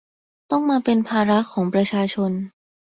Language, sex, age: Thai, female, under 19